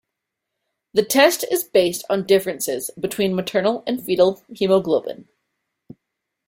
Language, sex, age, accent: English, female, 19-29, Canadian English